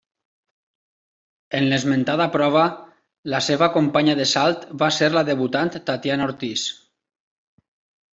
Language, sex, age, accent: Catalan, male, 30-39, valencià